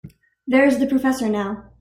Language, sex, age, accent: English, female, under 19, Canadian English